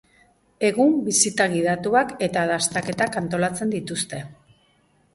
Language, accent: Basque, Mendebalekoa (Araba, Bizkaia, Gipuzkoako mendebaleko herri batzuk)